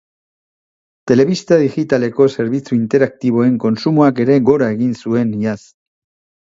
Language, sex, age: Basque, male, 50-59